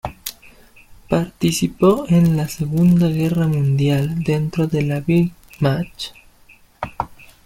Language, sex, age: Spanish, male, 19-29